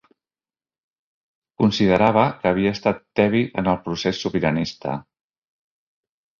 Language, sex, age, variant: Catalan, male, 60-69, Central